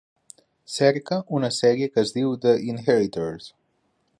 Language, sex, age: Catalan, male, 19-29